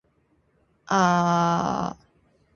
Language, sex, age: Japanese, female, 19-29